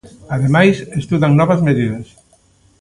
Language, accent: Galician, Normativo (estándar)